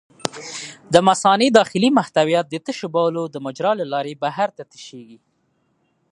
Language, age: Pashto, 30-39